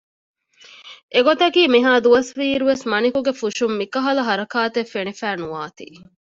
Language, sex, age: Divehi, female, 19-29